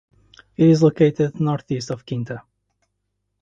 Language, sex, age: English, male, 30-39